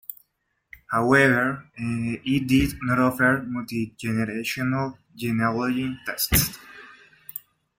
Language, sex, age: English, male, 19-29